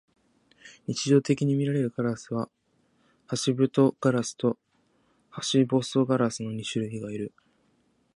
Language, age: Japanese, 19-29